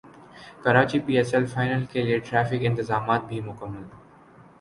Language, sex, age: Urdu, male, 19-29